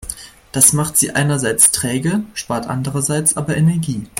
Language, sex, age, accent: German, male, 19-29, Deutschland Deutsch